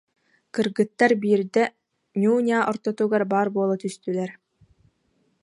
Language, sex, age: Yakut, female, 19-29